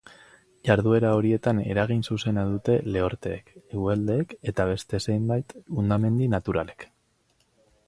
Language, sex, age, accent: Basque, male, 30-39, Mendebalekoa (Araba, Bizkaia, Gipuzkoako mendebaleko herri batzuk)